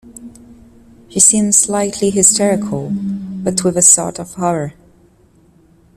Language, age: English, 19-29